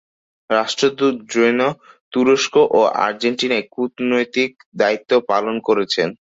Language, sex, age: Bengali, male, under 19